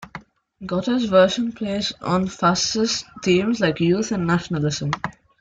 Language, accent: English, India and South Asia (India, Pakistan, Sri Lanka)